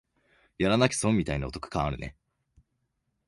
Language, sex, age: Japanese, male, 19-29